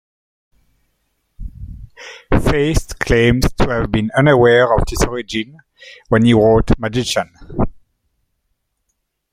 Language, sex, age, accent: English, male, 40-49, England English